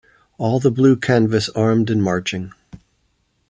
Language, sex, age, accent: English, male, 50-59, Canadian English